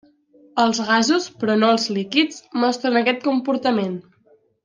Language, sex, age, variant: Catalan, female, under 19, Central